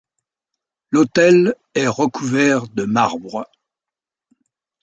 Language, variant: French, Français de métropole